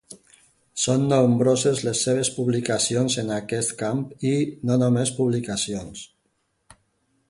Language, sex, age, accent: Catalan, male, 50-59, valencià